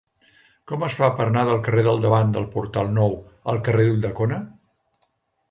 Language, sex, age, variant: Catalan, male, 60-69, Central